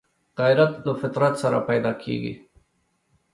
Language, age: Pashto, 30-39